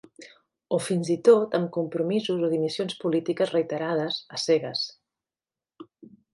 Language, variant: Catalan, Central